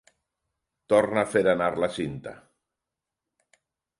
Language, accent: Catalan, valencià